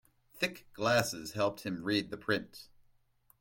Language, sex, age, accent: English, male, 30-39, United States English